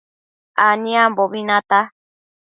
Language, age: Matsés, 30-39